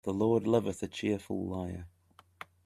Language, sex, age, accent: English, male, 30-39, England English